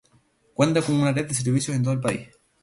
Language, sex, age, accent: Spanish, male, 19-29, España: Islas Canarias